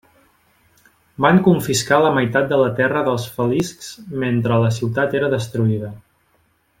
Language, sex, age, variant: Catalan, male, 30-39, Central